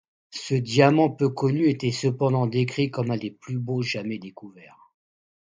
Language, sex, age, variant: French, male, 60-69, Français de métropole